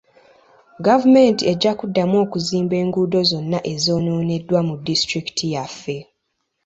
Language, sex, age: Ganda, female, 19-29